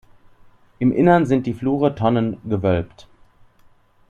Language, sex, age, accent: German, male, 30-39, Deutschland Deutsch